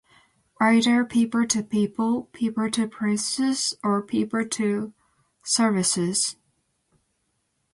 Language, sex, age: English, female, 19-29